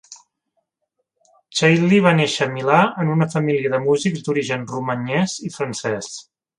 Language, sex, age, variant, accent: Catalan, male, 30-39, Central, central